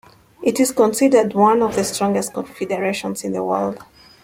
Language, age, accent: English, 30-39, England English